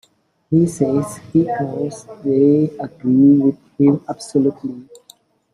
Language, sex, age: English, male, 19-29